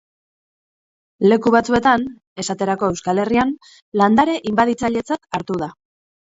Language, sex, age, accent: Basque, female, 30-39, Mendebalekoa (Araba, Bizkaia, Gipuzkoako mendebaleko herri batzuk)